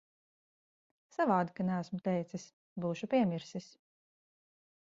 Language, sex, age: Latvian, female, 19-29